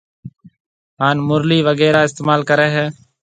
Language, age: Marwari (Pakistan), 40-49